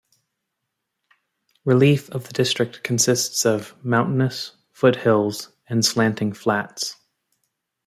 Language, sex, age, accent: English, male, 19-29, United States English